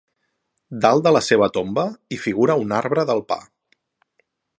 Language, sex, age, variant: Catalan, male, 40-49, Central